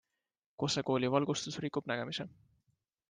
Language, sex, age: Estonian, male, 19-29